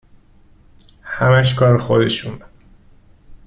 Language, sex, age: Persian, male, 19-29